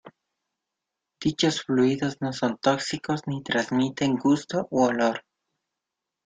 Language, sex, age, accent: Spanish, male, 19-29, Andino-Pacífico: Colombia, Perú, Ecuador, oeste de Bolivia y Venezuela andina